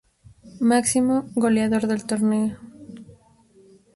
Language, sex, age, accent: Spanish, female, 19-29, México